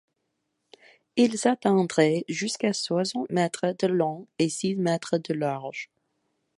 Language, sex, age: French, female, 19-29